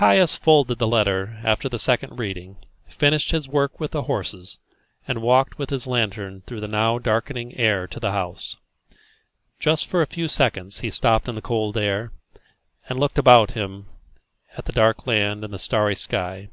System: none